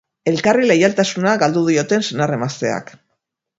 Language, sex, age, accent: Basque, female, 50-59, Erdialdekoa edo Nafarra (Gipuzkoa, Nafarroa)